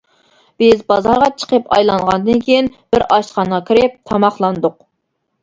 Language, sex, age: Uyghur, female, 19-29